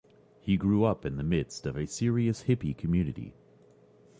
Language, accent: English, Canadian English